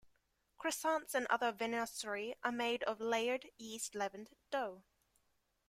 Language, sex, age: English, female, 19-29